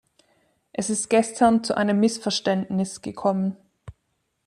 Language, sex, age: German, female, 40-49